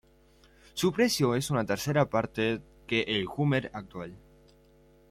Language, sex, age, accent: Spanish, male, under 19, Rioplatense: Argentina, Uruguay, este de Bolivia, Paraguay